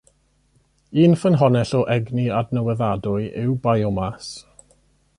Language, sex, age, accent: Welsh, male, 30-39, Y Deyrnas Unedig Cymraeg